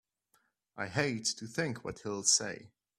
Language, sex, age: English, male, 19-29